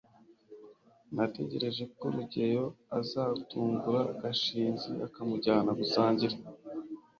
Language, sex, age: Kinyarwanda, male, 30-39